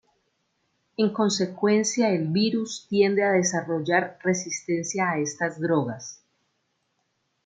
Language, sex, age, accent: Spanish, female, 50-59, Andino-Pacífico: Colombia, Perú, Ecuador, oeste de Bolivia y Venezuela andina